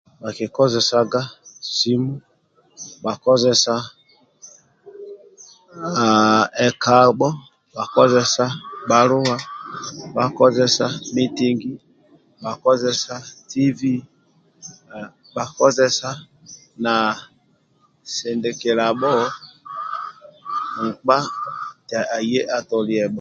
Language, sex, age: Amba (Uganda), male, 50-59